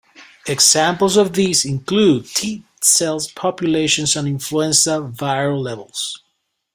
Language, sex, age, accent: English, male, 30-39, United States English